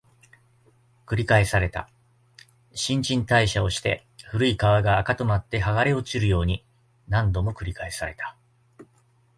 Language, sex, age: Japanese, male, 50-59